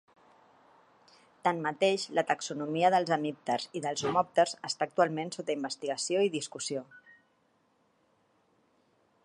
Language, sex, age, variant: Catalan, female, 40-49, Central